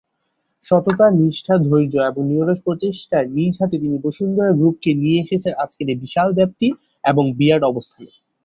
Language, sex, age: Bengali, male, 19-29